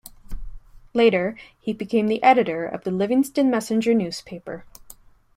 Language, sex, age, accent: English, female, 19-29, United States English